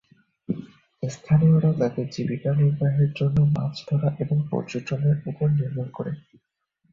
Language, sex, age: Bengali, male, 19-29